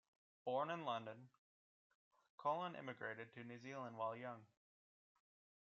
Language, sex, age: English, male, 19-29